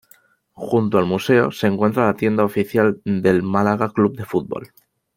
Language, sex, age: Spanish, male, 19-29